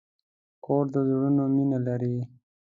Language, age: Pashto, 19-29